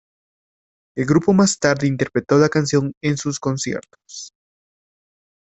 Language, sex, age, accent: Spanish, male, 19-29, América central